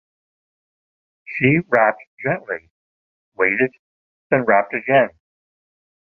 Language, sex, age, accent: English, male, 70-79, England English